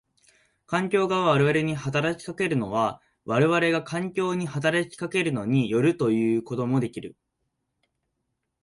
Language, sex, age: Japanese, male, 19-29